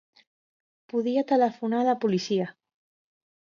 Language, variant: Catalan, Central